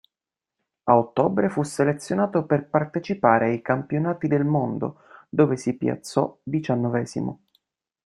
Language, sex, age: Italian, male, 19-29